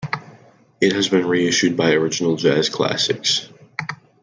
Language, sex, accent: English, male, United States English